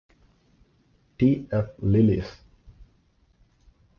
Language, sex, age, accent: English, male, 19-29, India and South Asia (India, Pakistan, Sri Lanka)